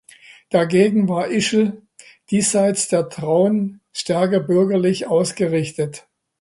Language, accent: German, Deutschland Deutsch